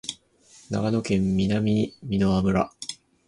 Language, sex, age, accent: Japanese, male, 19-29, 標準語